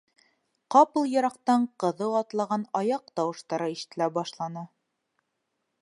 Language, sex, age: Bashkir, female, 19-29